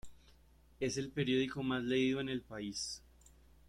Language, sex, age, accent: Spanish, male, under 19, Caribe: Cuba, Venezuela, Puerto Rico, República Dominicana, Panamá, Colombia caribeña, México caribeño, Costa del golfo de México